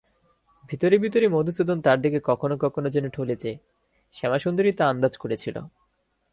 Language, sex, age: Bengali, male, 19-29